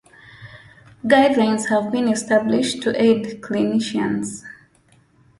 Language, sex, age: English, female, 19-29